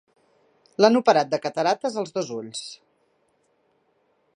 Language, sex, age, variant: Catalan, female, 50-59, Central